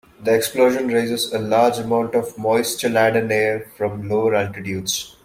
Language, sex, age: English, male, 19-29